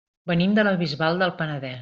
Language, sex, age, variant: Catalan, female, 40-49, Central